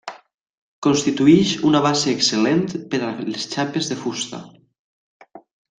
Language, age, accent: Catalan, under 19, valencià